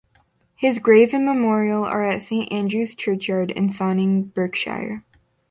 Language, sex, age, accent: English, female, under 19, United States English